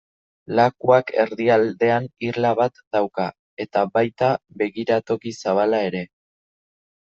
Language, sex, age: Basque, male, under 19